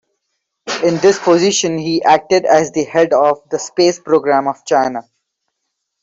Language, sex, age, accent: English, male, 19-29, India and South Asia (India, Pakistan, Sri Lanka)